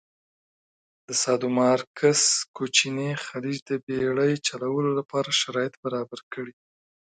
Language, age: Pashto, 30-39